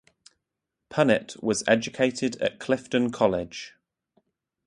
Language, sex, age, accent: English, male, 19-29, England English